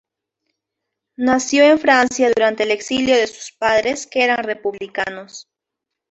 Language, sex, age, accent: Spanish, female, 19-29, Andino-Pacífico: Colombia, Perú, Ecuador, oeste de Bolivia y Venezuela andina